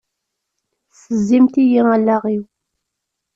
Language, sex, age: Kabyle, female, 19-29